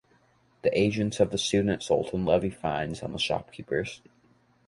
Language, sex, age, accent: English, male, under 19, United States English